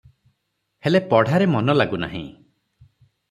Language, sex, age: Odia, male, 30-39